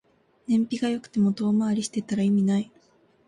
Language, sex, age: Japanese, female, 19-29